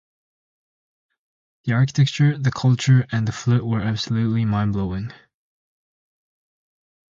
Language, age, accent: English, under 19, United States English